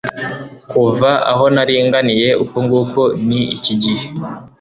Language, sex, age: Kinyarwanda, male, 19-29